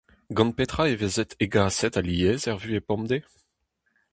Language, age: Breton, 30-39